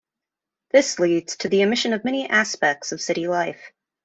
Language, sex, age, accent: English, female, 30-39, United States English